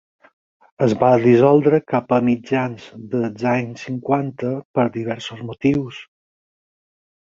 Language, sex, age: Catalan, male, 50-59